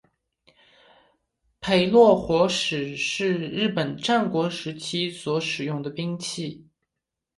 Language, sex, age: Chinese, male, 19-29